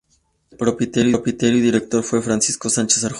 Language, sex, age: Spanish, male, 30-39